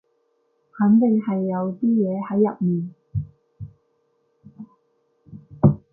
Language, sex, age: Cantonese, female, 19-29